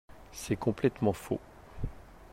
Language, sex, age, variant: French, male, 50-59, Français de métropole